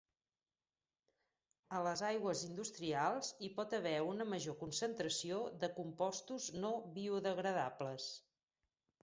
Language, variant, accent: Catalan, Central, central